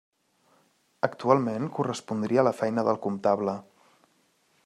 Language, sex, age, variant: Catalan, male, 30-39, Central